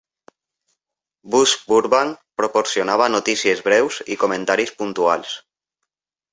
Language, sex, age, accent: Catalan, male, 30-39, valencià